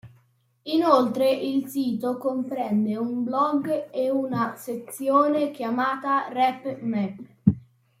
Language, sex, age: Italian, male, 30-39